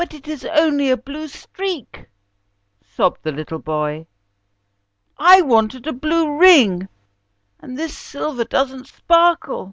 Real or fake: real